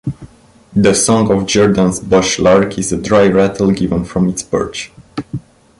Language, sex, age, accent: English, male, 19-29, England English